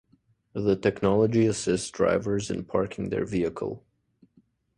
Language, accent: English, Canadian English